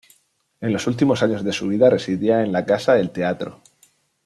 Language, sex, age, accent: Spanish, male, 19-29, España: Sur peninsular (Andalucia, Extremadura, Murcia)